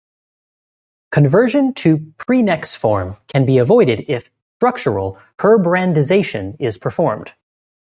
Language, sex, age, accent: English, male, 19-29, United States English